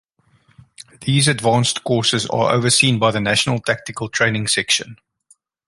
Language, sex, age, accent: English, male, 40-49, Southern African (South Africa, Zimbabwe, Namibia)